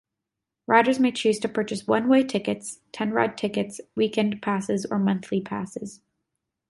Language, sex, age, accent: English, female, 19-29, United States English